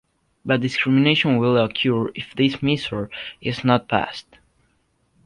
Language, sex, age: English, male, under 19